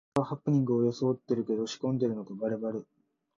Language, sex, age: Japanese, male, 19-29